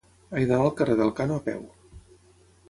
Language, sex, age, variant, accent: Catalan, male, 40-49, Tortosí, nord-occidental; Tortosí